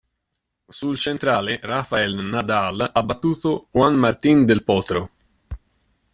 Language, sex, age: Italian, male, 50-59